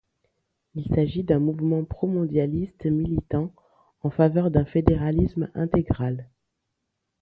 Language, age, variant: French, 30-39, Français de métropole